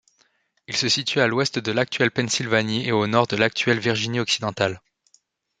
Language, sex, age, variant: French, male, 19-29, Français de métropole